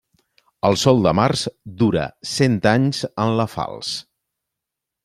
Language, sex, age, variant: Catalan, male, 40-49, Central